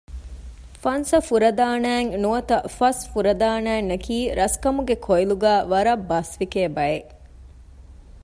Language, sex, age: Divehi, female, 30-39